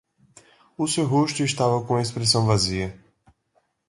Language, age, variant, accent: Portuguese, 19-29, Portuguese (Brasil), Nordestino